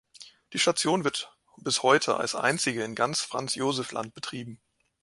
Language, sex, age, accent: German, male, 19-29, Deutschland Deutsch